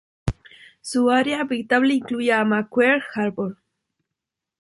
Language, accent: Spanish, España: Norte peninsular (Asturias, Castilla y León, Cantabria, País Vasco, Navarra, Aragón, La Rioja, Guadalajara, Cuenca)